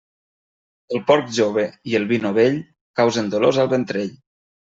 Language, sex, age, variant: Catalan, male, 19-29, Nord-Occidental